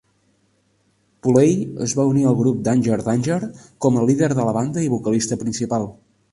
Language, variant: Catalan, Central